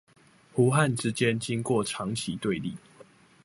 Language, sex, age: Chinese, male, 19-29